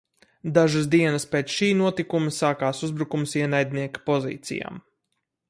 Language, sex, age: Latvian, male, 30-39